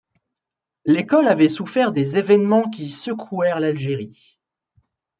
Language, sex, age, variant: French, male, 19-29, Français de métropole